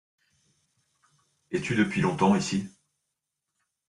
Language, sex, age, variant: French, male, 30-39, Français de métropole